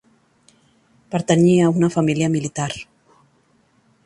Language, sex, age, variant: Catalan, female, 40-49, Central